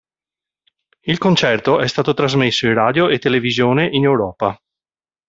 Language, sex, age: Italian, male, 40-49